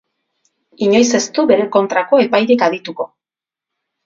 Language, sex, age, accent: Basque, female, 40-49, Erdialdekoa edo Nafarra (Gipuzkoa, Nafarroa)